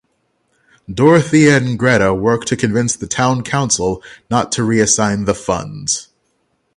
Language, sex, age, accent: English, male, 30-39, United States English; England English